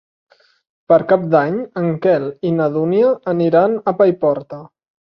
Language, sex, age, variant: Catalan, male, 30-39, Central